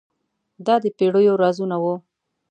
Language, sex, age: Pashto, female, 19-29